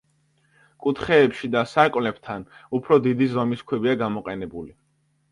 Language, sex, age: Georgian, male, under 19